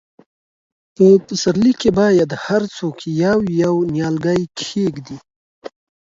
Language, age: Pashto, 30-39